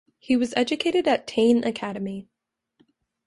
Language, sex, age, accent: English, female, under 19, United States English